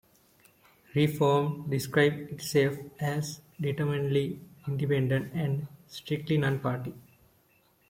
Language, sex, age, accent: English, male, 19-29, India and South Asia (India, Pakistan, Sri Lanka)